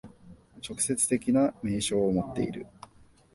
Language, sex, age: Japanese, male, 19-29